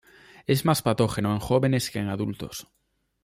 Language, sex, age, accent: Spanish, male, under 19, España: Norte peninsular (Asturias, Castilla y León, Cantabria, País Vasco, Navarra, Aragón, La Rioja, Guadalajara, Cuenca)